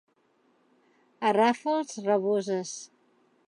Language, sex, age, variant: Catalan, female, 40-49, Central